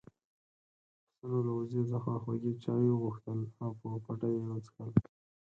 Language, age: Pashto, 19-29